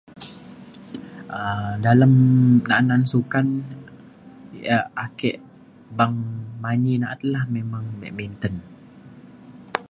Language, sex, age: Mainstream Kenyah, male, 19-29